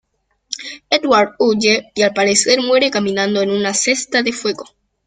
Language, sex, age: Spanish, male, under 19